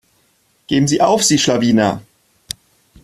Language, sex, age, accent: German, male, 30-39, Deutschland Deutsch